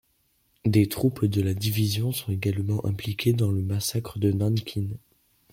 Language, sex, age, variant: French, male, under 19, Français de métropole